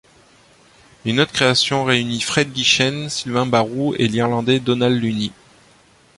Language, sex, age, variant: French, male, 30-39, Français de métropole